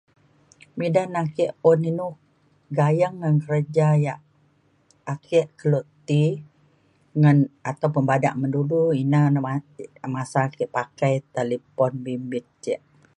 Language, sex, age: Mainstream Kenyah, female, 60-69